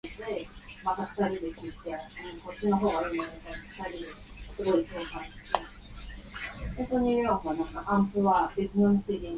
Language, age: English, 19-29